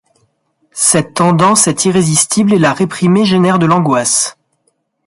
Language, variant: French, Français de métropole